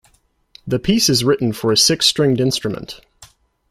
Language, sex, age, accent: English, male, 19-29, United States English